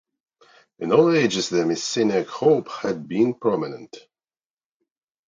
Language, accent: English, Russian